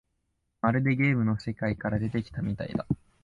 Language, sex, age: Japanese, male, 19-29